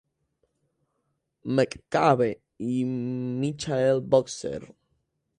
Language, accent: Spanish, América central